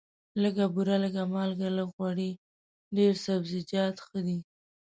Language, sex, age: Pashto, female, 19-29